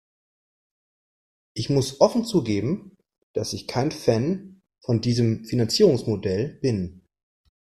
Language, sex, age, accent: German, male, 40-49, Deutschland Deutsch